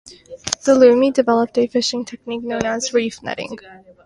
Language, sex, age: English, female, 19-29